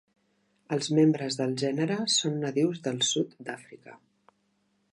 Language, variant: Catalan, Central